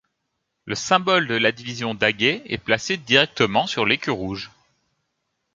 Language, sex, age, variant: French, male, 19-29, Français de métropole